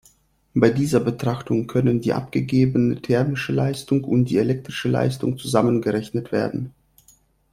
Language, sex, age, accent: German, male, 30-39, Russisch Deutsch